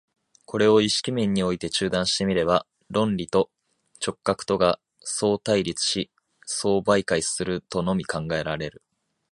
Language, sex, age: Japanese, male, 19-29